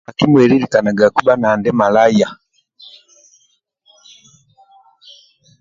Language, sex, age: Amba (Uganda), male, 40-49